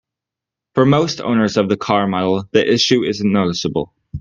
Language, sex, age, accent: English, male, 19-29, United States English